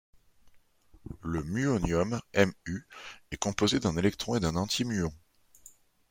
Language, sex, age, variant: French, male, 30-39, Français de métropole